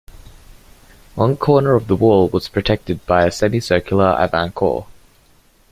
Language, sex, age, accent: English, male, 19-29, Australian English